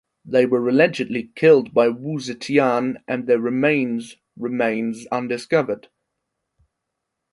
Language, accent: English, England English